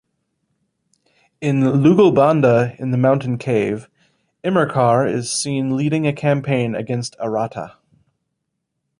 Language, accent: English, United States English